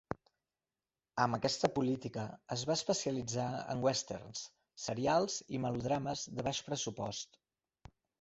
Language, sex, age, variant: Catalan, male, 40-49, Central